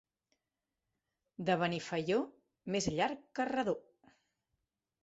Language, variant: Catalan, Central